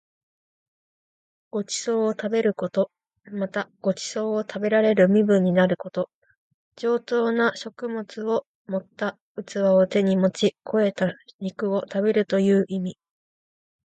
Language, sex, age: Japanese, female, 19-29